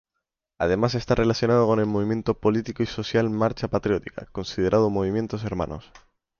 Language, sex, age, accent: Spanish, male, 19-29, España: Centro-Sur peninsular (Madrid, Toledo, Castilla-La Mancha); España: Islas Canarias